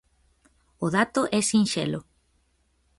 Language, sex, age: Galician, female, 19-29